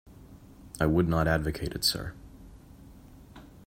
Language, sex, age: English, male, 19-29